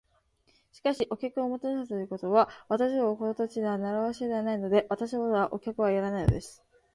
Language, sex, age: Japanese, female, 19-29